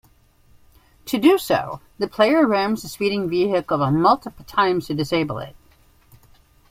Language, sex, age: English, female, 60-69